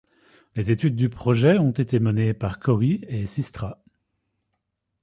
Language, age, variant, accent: French, 30-39, Français d'Europe, Français de Belgique